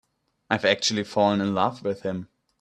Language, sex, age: English, male, 19-29